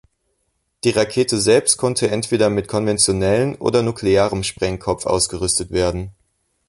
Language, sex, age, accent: German, male, 19-29, Deutschland Deutsch